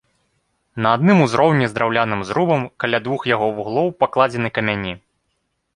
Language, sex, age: Belarusian, male, 19-29